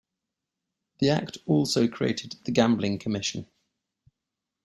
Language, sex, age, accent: English, male, 40-49, England English